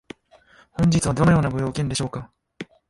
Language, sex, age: Japanese, male, 19-29